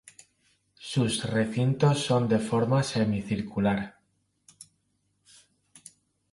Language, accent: Spanish, España: Centro-Sur peninsular (Madrid, Toledo, Castilla-La Mancha)